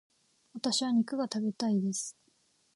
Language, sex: Japanese, female